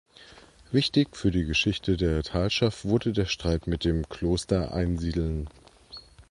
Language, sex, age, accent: German, male, 30-39, Deutschland Deutsch